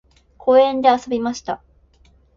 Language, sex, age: Japanese, female, 19-29